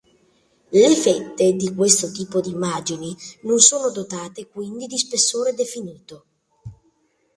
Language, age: Italian, 40-49